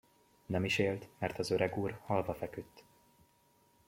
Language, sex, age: Hungarian, male, 19-29